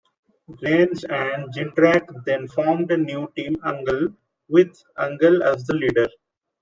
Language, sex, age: English, male, 19-29